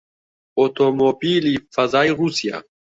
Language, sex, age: Central Kurdish, male, 19-29